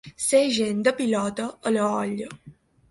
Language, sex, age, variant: Catalan, female, 19-29, Balear